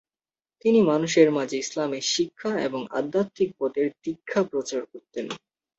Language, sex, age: Bengali, male, under 19